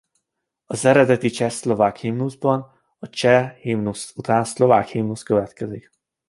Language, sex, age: Hungarian, male, 19-29